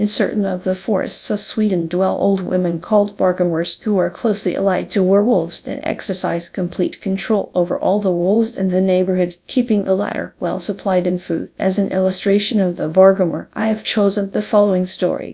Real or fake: fake